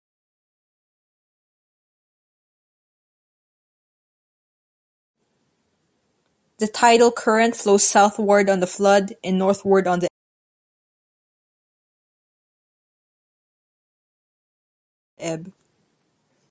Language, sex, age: English, female, 19-29